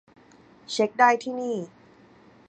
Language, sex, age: Thai, female, 19-29